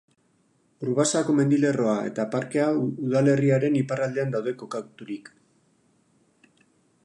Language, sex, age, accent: Basque, male, 40-49, Erdialdekoa edo Nafarra (Gipuzkoa, Nafarroa)